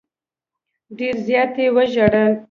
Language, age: Pashto, 19-29